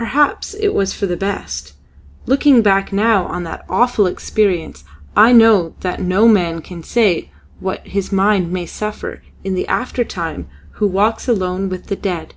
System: none